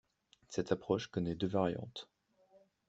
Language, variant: French, Français de métropole